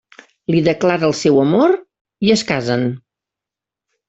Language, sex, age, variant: Catalan, female, 60-69, Central